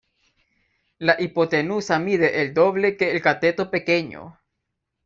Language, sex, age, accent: Spanish, male, 19-29, América central